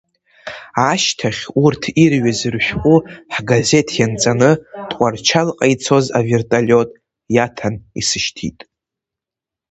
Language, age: Abkhazian, under 19